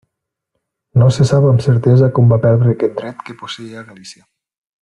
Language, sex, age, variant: Catalan, male, 19-29, Nord-Occidental